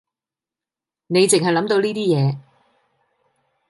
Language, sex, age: Cantonese, female, 40-49